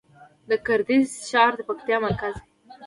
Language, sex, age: Pashto, female, under 19